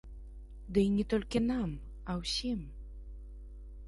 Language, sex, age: Belarusian, female, 30-39